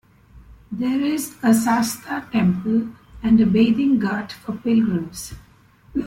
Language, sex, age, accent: English, female, 60-69, India and South Asia (India, Pakistan, Sri Lanka)